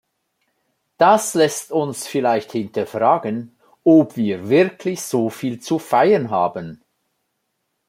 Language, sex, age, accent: German, male, 50-59, Schweizerdeutsch